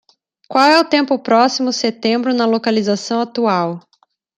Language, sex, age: Portuguese, female, 30-39